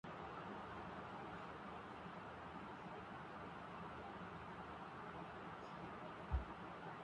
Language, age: Pashto, 40-49